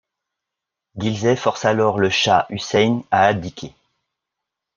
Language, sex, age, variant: French, male, 40-49, Français de métropole